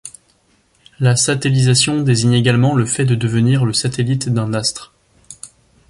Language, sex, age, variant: French, male, 19-29, Français de métropole